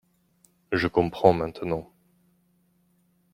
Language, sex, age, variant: French, male, 30-39, Français de métropole